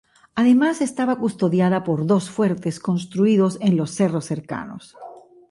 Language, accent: Spanish, Caribe: Cuba, Venezuela, Puerto Rico, República Dominicana, Panamá, Colombia caribeña, México caribeño, Costa del golfo de México